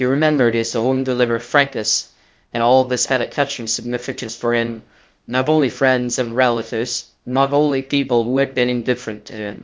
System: TTS, VITS